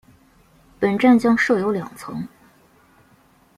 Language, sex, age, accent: Chinese, female, 19-29, 出生地：黑龙江省